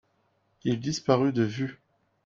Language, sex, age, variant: French, male, 30-39, Français de métropole